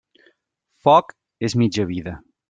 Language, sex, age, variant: Catalan, male, 30-39, Central